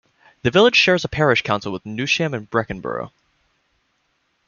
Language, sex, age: English, male, under 19